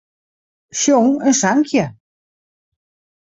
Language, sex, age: Western Frisian, female, 50-59